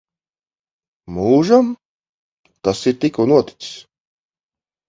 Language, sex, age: Latvian, male, 40-49